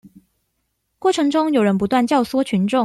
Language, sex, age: Chinese, female, 19-29